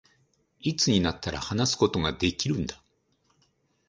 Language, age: Japanese, 50-59